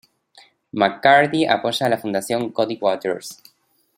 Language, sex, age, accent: Spanish, male, 30-39, Rioplatense: Argentina, Uruguay, este de Bolivia, Paraguay